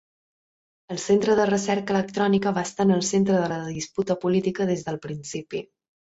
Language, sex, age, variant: Catalan, female, 19-29, Central